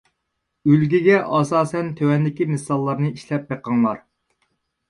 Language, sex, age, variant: Uyghur, male, 80-89, ئۇيغۇر تىلى